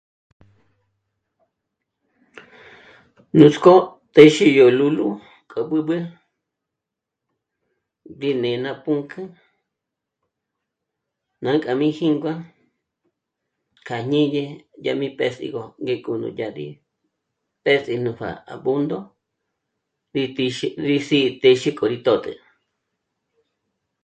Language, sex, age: Michoacán Mazahua, female, 60-69